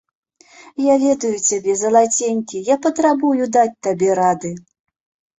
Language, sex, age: Belarusian, female, 50-59